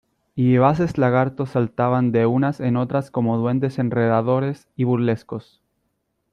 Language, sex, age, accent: Spanish, male, 30-39, Chileno: Chile, Cuyo